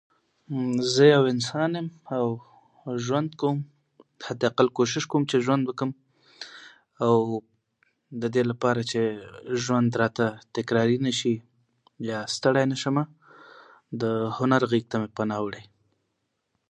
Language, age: Pashto, 19-29